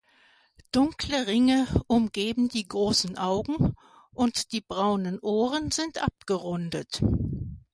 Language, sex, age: German, female, 70-79